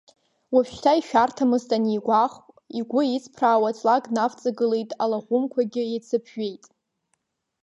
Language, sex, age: Abkhazian, female, under 19